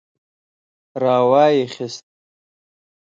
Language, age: Pashto, 19-29